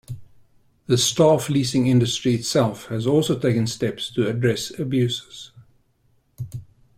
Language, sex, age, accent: English, male, 60-69, Southern African (South Africa, Zimbabwe, Namibia)